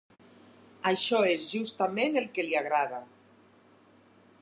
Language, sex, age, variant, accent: Catalan, female, 60-69, Nord-Occidental, nord-occidental